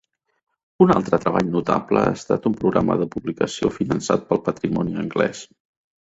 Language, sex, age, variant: Catalan, male, 50-59, Central